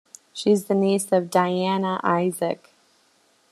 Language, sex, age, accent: English, female, 19-29, United States English